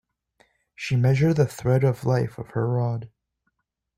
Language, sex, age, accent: English, male, 19-29, Canadian English